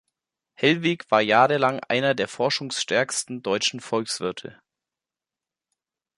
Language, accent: German, Deutschland Deutsch